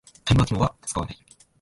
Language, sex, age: Japanese, male, 19-29